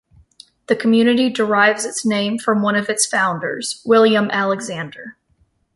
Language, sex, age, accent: English, female, 19-29, United States English